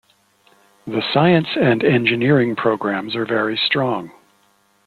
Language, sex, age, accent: English, male, 60-69, Canadian English